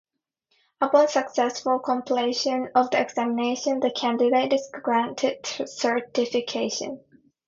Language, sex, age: English, female, 19-29